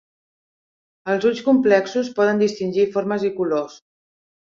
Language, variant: Catalan, Central